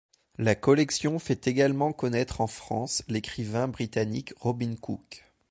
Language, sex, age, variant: French, male, 30-39, Français de métropole